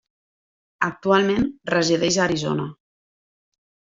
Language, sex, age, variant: Catalan, female, 30-39, Central